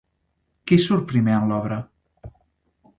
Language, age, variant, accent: Catalan, under 19, Central, central